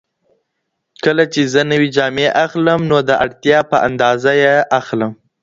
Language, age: Pashto, under 19